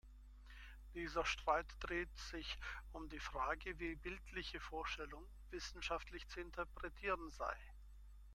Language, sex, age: German, male, 50-59